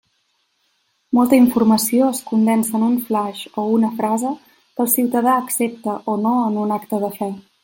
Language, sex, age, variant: Catalan, female, 19-29, Central